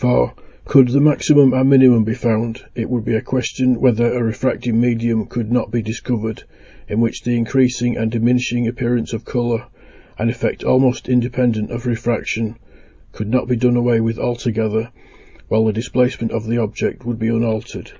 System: none